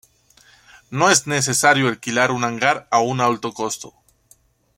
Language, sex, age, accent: Spanish, male, 19-29, Andino-Pacífico: Colombia, Perú, Ecuador, oeste de Bolivia y Venezuela andina